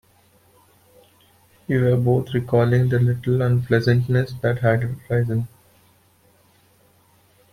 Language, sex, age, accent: English, male, 19-29, India and South Asia (India, Pakistan, Sri Lanka)